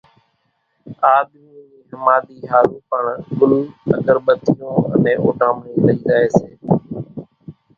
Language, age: Kachi Koli, 19-29